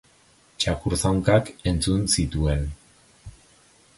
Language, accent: Basque, Erdialdekoa edo Nafarra (Gipuzkoa, Nafarroa)